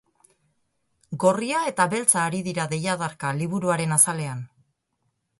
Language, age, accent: Basque, 50-59, Erdialdekoa edo Nafarra (Gipuzkoa, Nafarroa)